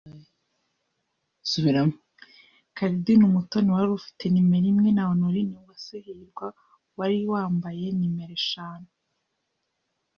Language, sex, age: Kinyarwanda, female, 19-29